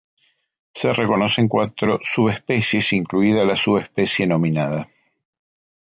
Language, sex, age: Spanish, male, 50-59